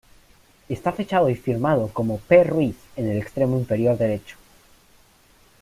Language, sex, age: Spanish, male, under 19